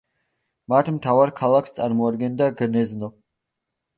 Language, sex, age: Georgian, male, 19-29